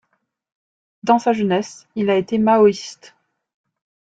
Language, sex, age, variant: French, female, 30-39, Français de métropole